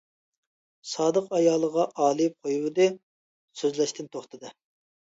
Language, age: Uyghur, 19-29